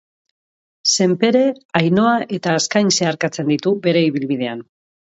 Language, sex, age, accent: Basque, female, 40-49, Mendebalekoa (Araba, Bizkaia, Gipuzkoako mendebaleko herri batzuk)